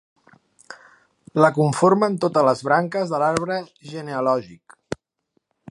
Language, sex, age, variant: Catalan, male, 30-39, Central